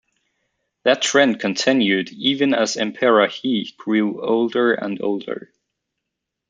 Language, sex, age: English, male, 19-29